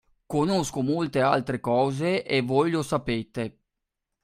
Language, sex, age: Italian, male, 40-49